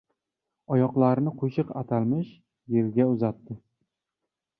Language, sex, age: Uzbek, male, 19-29